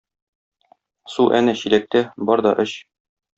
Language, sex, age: Tatar, male, 30-39